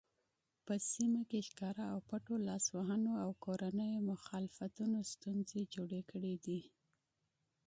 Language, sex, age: Pashto, female, 30-39